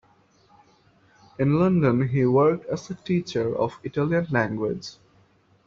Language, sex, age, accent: English, male, 19-29, India and South Asia (India, Pakistan, Sri Lanka)